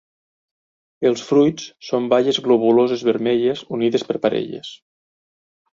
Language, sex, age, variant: Catalan, male, 40-49, Nord-Occidental